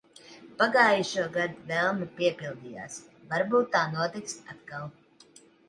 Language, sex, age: Latvian, female, 30-39